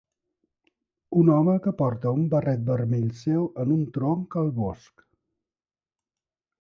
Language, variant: Catalan, Central